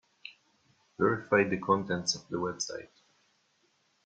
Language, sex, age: English, male, 19-29